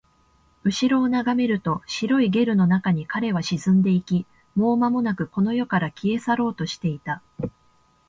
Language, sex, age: Japanese, female, 19-29